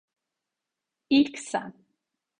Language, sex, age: Turkish, female, 40-49